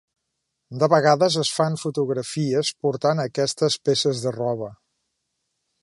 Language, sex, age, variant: Catalan, male, 50-59, Central